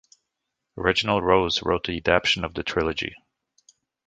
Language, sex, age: English, male, 40-49